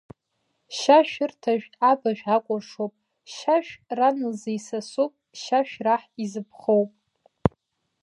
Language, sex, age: Abkhazian, female, 19-29